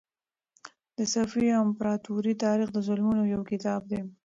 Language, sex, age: Pashto, female, 30-39